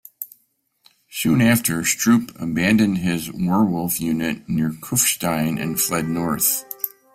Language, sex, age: English, male, 60-69